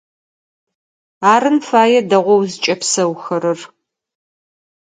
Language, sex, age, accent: Adyghe, female, 40-49, Кıэмгуй (Çemguy)